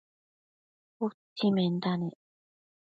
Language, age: Matsés, 19-29